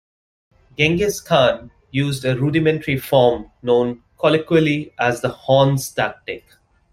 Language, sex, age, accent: English, male, 30-39, India and South Asia (India, Pakistan, Sri Lanka)